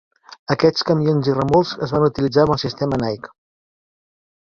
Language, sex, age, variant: Catalan, male, 40-49, Central